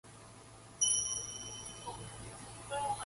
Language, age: English, 19-29